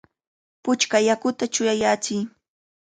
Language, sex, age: Cajatambo North Lima Quechua, female, 19-29